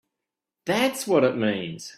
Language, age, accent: English, 40-49, Australian English